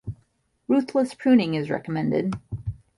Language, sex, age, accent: English, female, 19-29, United States English